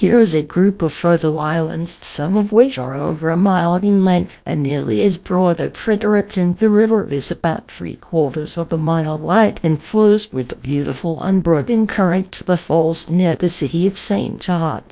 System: TTS, GlowTTS